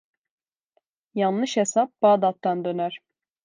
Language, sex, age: Turkish, female, 19-29